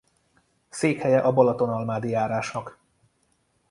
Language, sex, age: Hungarian, male, 30-39